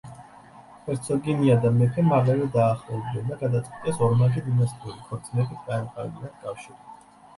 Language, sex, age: Georgian, male, 30-39